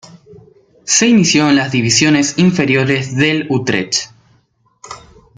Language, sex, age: Spanish, male, under 19